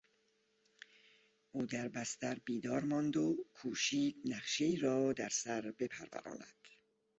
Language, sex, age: Persian, female, 60-69